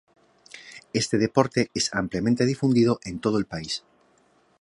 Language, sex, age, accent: Spanish, male, 40-49, España: Norte peninsular (Asturias, Castilla y León, Cantabria, País Vasco, Navarra, Aragón, La Rioja, Guadalajara, Cuenca)